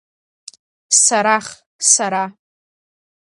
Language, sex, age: Abkhazian, female, under 19